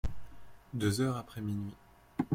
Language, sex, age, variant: French, male, 19-29, Français de métropole